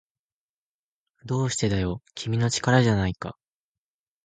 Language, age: Japanese, 19-29